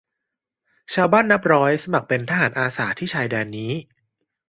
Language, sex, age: Thai, male, 30-39